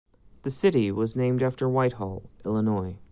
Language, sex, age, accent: English, male, 30-39, Canadian English